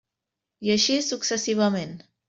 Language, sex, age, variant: Catalan, female, 19-29, Central